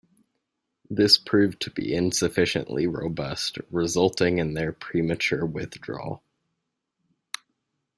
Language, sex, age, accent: English, male, 19-29, United States English